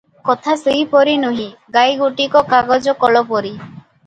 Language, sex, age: Odia, female, 19-29